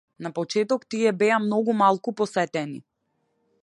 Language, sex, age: Macedonian, female, 19-29